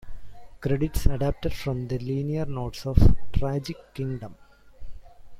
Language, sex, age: English, male, 40-49